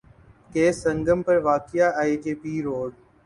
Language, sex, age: Urdu, male, 19-29